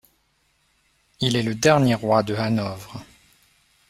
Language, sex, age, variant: French, male, 30-39, Français de métropole